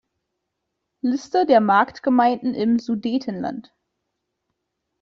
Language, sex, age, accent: German, female, 19-29, Deutschland Deutsch